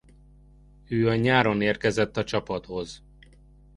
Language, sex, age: Hungarian, male, 30-39